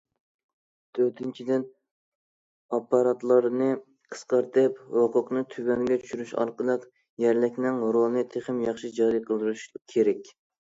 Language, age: Uyghur, 19-29